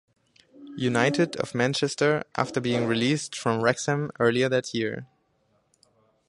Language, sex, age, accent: English, male, 19-29, German English